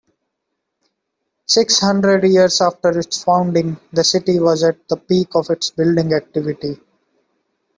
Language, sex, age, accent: English, male, 19-29, India and South Asia (India, Pakistan, Sri Lanka)